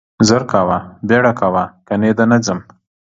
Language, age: Pashto, 30-39